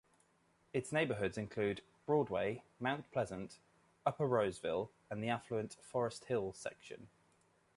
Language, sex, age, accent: English, male, 30-39, England English